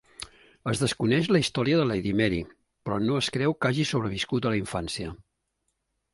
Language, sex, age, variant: Catalan, male, 60-69, Central